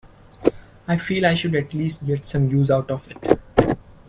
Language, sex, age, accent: English, male, 19-29, India and South Asia (India, Pakistan, Sri Lanka)